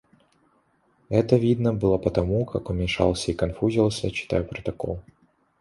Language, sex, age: Russian, male, 19-29